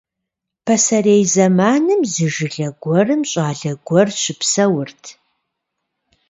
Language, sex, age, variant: Kabardian, female, 50-59, Адыгэбзэ (Къэбэрдей, Кирил, псоми зэдай)